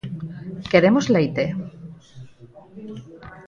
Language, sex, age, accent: Galician, female, 40-49, Normativo (estándar)